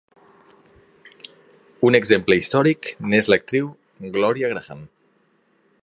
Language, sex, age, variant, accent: Catalan, male, 30-39, Central, Lleidatà